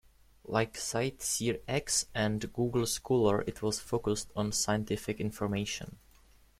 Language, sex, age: English, male, under 19